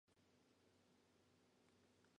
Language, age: English, 19-29